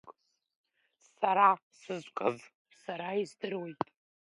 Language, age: Abkhazian, under 19